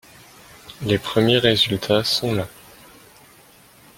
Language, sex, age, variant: French, male, 19-29, Français de métropole